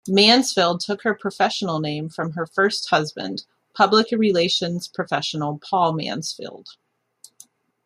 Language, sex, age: English, female, 40-49